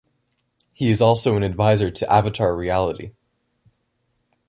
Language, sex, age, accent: English, male, under 19, United States English